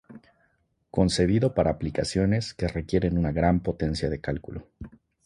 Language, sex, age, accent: Spanish, male, 30-39, México